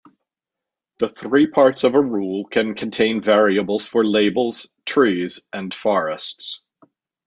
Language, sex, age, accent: English, male, 50-59, United States English